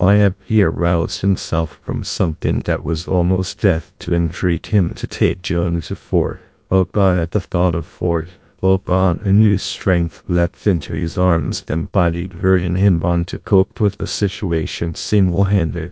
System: TTS, GlowTTS